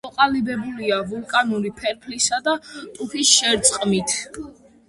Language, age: Georgian, under 19